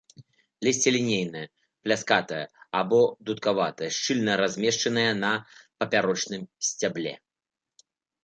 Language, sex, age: Belarusian, male, 40-49